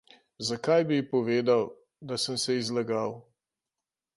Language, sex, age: Slovenian, male, 60-69